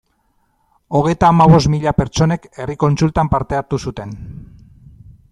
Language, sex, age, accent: Basque, male, 40-49, Mendebalekoa (Araba, Bizkaia, Gipuzkoako mendebaleko herri batzuk)